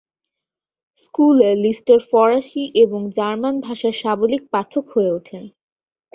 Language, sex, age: Bengali, female, 19-29